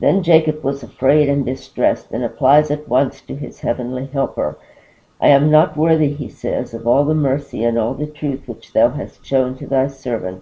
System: none